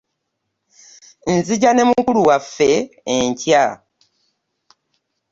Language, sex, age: Ganda, female, 50-59